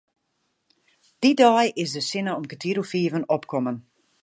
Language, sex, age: Western Frisian, female, 40-49